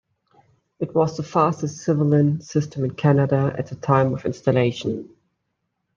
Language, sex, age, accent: English, male, 19-29, United States English